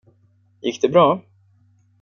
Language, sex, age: Swedish, male, 19-29